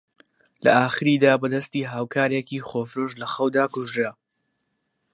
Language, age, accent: Central Kurdish, under 19, سۆرانی